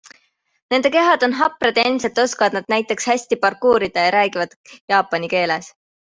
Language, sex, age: Estonian, female, 19-29